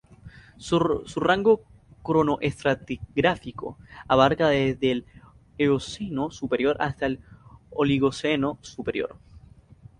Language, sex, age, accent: Spanish, male, 19-29, América central